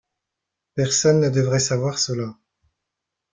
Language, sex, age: French, male, 40-49